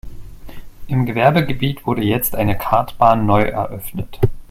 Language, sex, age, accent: German, male, 30-39, Deutschland Deutsch